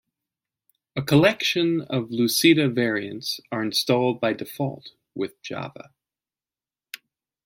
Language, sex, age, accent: English, male, 40-49, United States English